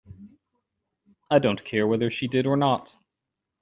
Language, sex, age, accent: English, male, 30-39, United States English